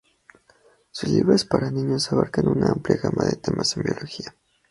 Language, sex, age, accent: Spanish, male, 19-29, México